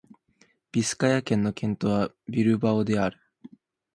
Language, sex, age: Japanese, male, under 19